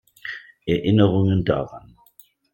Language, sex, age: German, male, 40-49